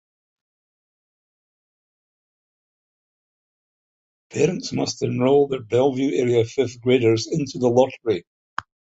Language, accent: English, Scottish English